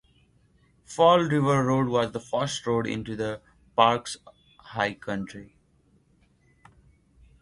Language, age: English, 19-29